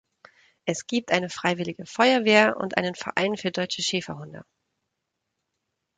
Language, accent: German, Deutschland Deutsch